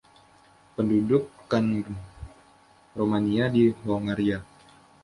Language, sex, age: Indonesian, male, 19-29